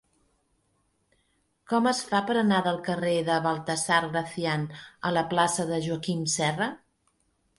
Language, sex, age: Catalan, female, 50-59